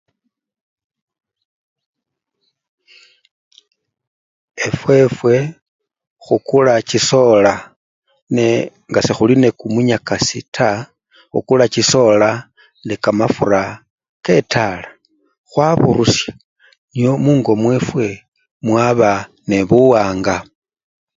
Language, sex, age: Luyia, male, 40-49